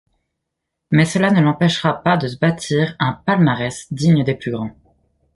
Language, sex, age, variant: French, male, under 19, Français de métropole